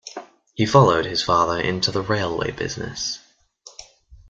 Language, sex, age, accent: English, male, under 19, England English